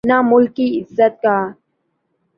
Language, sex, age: Urdu, male, 19-29